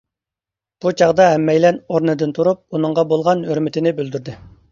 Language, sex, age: Uyghur, male, 30-39